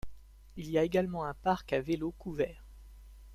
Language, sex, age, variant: French, male, 19-29, Français de métropole